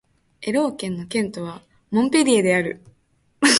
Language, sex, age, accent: Japanese, female, under 19, 標準語